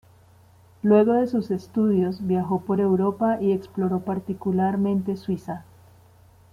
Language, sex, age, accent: Spanish, female, 40-49, Andino-Pacífico: Colombia, Perú, Ecuador, oeste de Bolivia y Venezuela andina